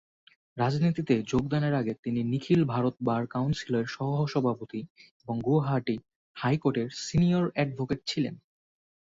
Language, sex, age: Bengali, male, 19-29